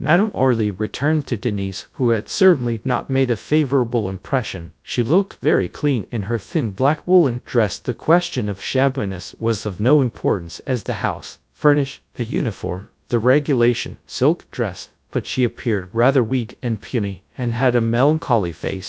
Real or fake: fake